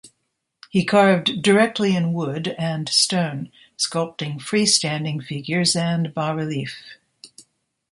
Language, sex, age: English, female, 60-69